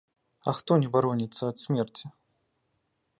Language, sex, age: Belarusian, male, 19-29